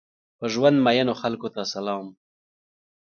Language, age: Pashto, 30-39